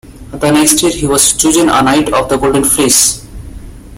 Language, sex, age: English, male, 19-29